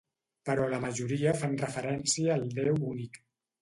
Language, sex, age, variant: Catalan, male, 50-59, Central